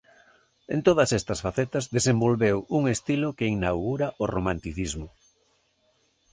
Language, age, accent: Galician, 40-49, Normativo (estándar)